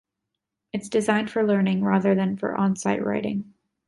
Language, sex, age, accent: English, female, 19-29, United States English